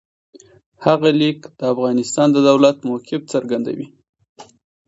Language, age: Pashto, 30-39